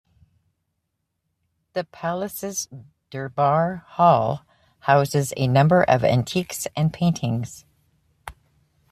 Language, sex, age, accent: English, female, 50-59, United States English